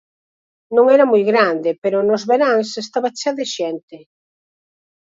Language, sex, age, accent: Galician, female, 50-59, Normativo (estándar)